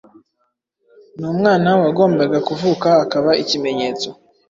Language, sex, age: Kinyarwanda, male, 19-29